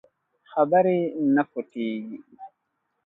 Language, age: Pashto, 30-39